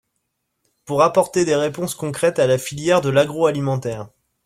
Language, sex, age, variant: French, male, 19-29, Français de métropole